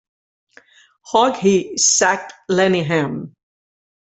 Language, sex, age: English, female, 60-69